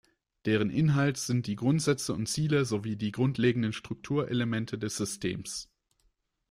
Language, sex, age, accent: German, male, 19-29, Deutschland Deutsch